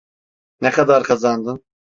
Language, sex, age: Turkish, male, 19-29